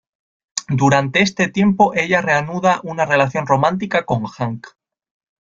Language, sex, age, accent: Spanish, female, 19-29, España: Norte peninsular (Asturias, Castilla y León, Cantabria, País Vasco, Navarra, Aragón, La Rioja, Guadalajara, Cuenca)